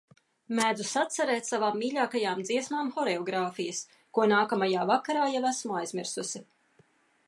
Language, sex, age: Latvian, female, 40-49